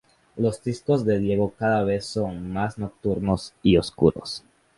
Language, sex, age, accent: Spanish, male, under 19, América central